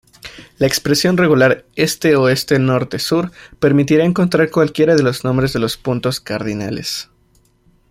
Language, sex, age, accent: Spanish, male, 19-29, México